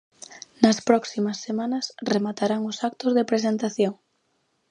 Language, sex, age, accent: Galician, female, under 19, Central (gheada)